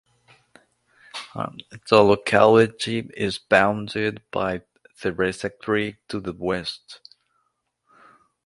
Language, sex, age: English, male, 19-29